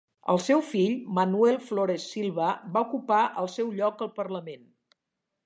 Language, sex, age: Catalan, female, 60-69